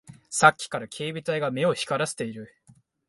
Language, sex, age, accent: Japanese, male, 19-29, 標準語